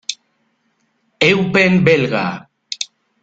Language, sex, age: Spanish, male, 30-39